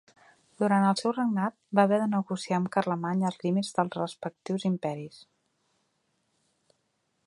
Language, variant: Catalan, Central